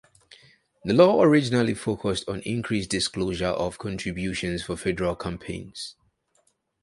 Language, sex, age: English, male, 30-39